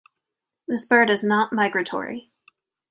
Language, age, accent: English, 19-29, United States English